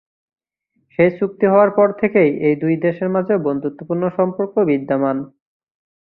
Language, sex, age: Bengali, male, 19-29